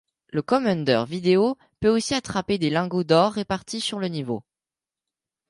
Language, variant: French, Français de métropole